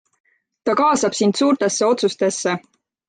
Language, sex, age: Estonian, female, 19-29